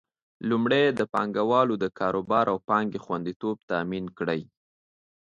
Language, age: Pashto, 19-29